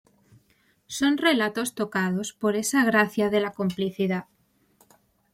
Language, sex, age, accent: Spanish, female, 19-29, España: Centro-Sur peninsular (Madrid, Toledo, Castilla-La Mancha)